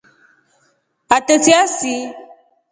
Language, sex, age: Rombo, female, 30-39